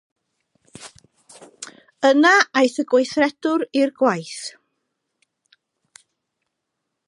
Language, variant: Welsh, North-Eastern Welsh